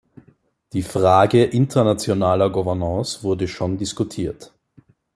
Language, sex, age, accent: German, male, 19-29, Österreichisches Deutsch